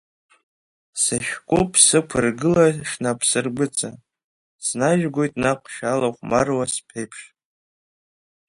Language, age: Abkhazian, under 19